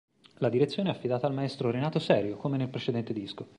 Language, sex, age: Italian, male, 40-49